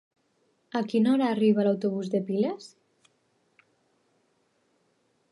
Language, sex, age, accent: Catalan, female, 19-29, Tortosí